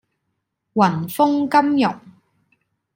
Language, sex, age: Cantonese, female, 19-29